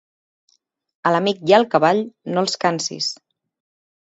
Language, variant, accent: Catalan, Central, central